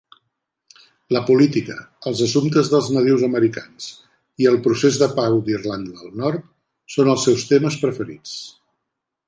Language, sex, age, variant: Catalan, male, 60-69, Central